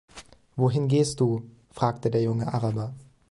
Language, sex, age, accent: German, male, 19-29, Deutschland Deutsch